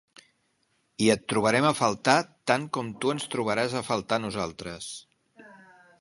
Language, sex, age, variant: Catalan, male, 50-59, Central